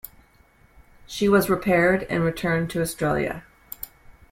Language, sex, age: English, female, 40-49